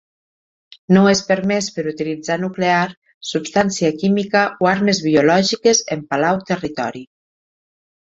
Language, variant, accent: Catalan, Nord-Occidental, Tortosí